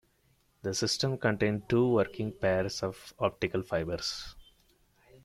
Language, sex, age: English, male, 30-39